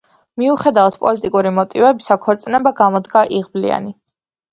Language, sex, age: Georgian, female, under 19